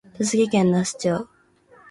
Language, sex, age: Japanese, female, 19-29